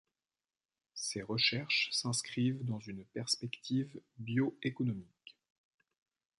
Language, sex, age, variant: French, male, 19-29, Français de métropole